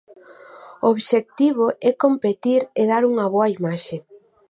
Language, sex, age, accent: Galician, female, 30-39, Atlántico (seseo e gheada)